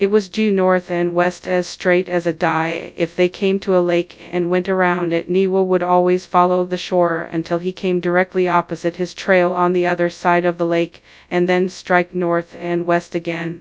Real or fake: fake